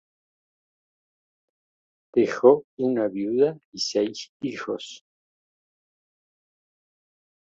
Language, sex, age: Spanish, male, 60-69